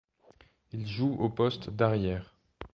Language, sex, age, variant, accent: French, male, 19-29, Français d'Europe, Français de Suisse